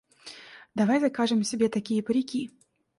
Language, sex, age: Russian, female, 19-29